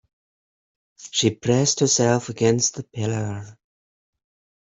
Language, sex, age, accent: English, male, 40-49, England English